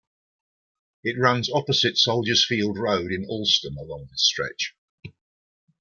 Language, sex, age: English, male, 60-69